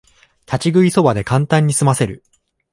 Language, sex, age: Japanese, male, 19-29